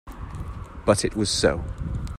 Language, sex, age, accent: English, male, 30-39, Welsh English